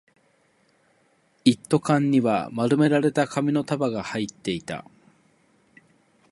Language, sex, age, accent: Japanese, male, 30-39, 関西弁